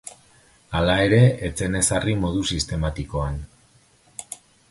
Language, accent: Basque, Erdialdekoa edo Nafarra (Gipuzkoa, Nafarroa)